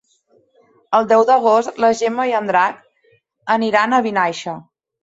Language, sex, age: Catalan, female, 30-39